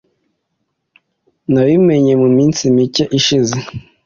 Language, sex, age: Kinyarwanda, male, 19-29